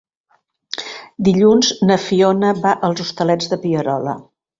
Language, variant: Catalan, Central